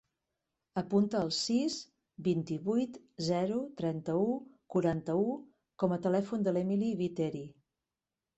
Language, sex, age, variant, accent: Catalan, female, 50-59, Central, central